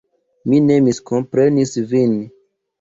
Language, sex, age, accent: Esperanto, male, 30-39, Internacia